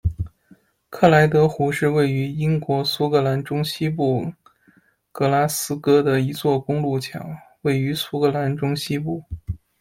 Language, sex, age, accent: Chinese, male, 30-39, 出生地：北京市